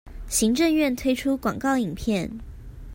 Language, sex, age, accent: Chinese, female, 19-29, 出生地：臺北市